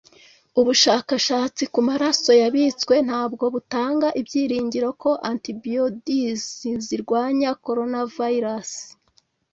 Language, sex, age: Kinyarwanda, female, 19-29